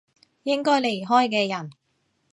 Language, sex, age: Cantonese, female, 19-29